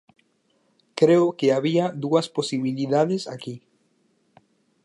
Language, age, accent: Galician, 19-29, Oriental (común en zona oriental)